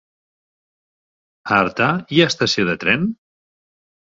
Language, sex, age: Catalan, male, 50-59